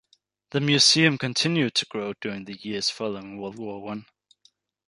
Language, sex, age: English, male, under 19